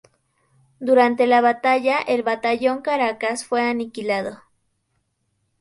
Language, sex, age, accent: Spanish, female, 19-29, México